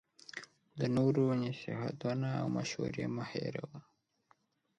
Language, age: Pashto, 19-29